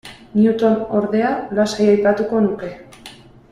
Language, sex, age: Basque, female, 19-29